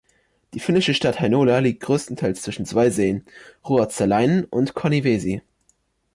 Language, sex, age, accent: German, male, under 19, Deutschland Deutsch